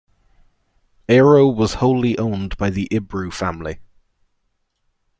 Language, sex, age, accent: English, male, 19-29, Irish English